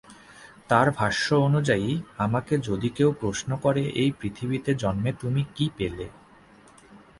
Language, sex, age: Bengali, male, 19-29